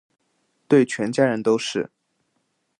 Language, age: Chinese, under 19